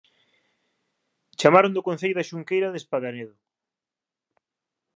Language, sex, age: Galician, male, 30-39